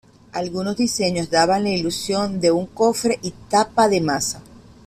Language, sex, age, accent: Spanish, female, 40-49, Caribe: Cuba, Venezuela, Puerto Rico, República Dominicana, Panamá, Colombia caribeña, México caribeño, Costa del golfo de México